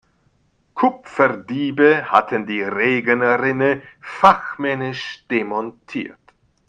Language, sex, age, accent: German, male, 60-69, Deutschland Deutsch